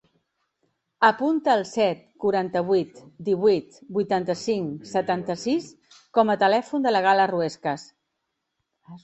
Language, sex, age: Catalan, female, 50-59